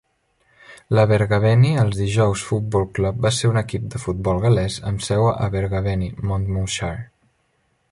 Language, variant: Catalan, Central